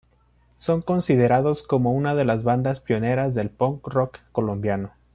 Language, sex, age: Spanish, male, 19-29